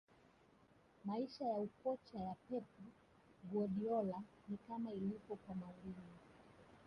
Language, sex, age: Swahili, female, 30-39